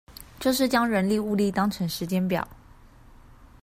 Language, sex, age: Chinese, female, 30-39